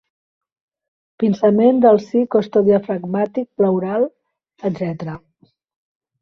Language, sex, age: Catalan, female, 50-59